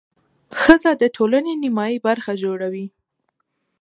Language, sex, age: Pashto, female, under 19